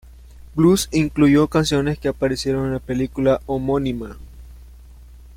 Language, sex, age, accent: Spanish, male, 19-29, América central